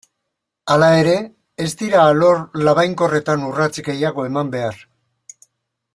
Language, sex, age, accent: Basque, male, 60-69, Mendebalekoa (Araba, Bizkaia, Gipuzkoako mendebaleko herri batzuk)